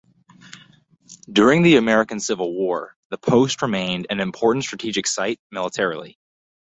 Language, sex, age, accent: English, male, 19-29, United States English